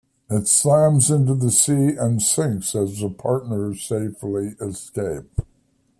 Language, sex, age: English, male, 70-79